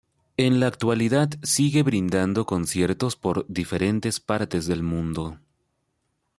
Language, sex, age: Spanish, male, 40-49